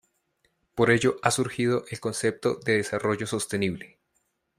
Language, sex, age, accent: Spanish, male, 30-39, Andino-Pacífico: Colombia, Perú, Ecuador, oeste de Bolivia y Venezuela andina